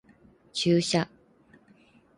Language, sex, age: Japanese, female, 30-39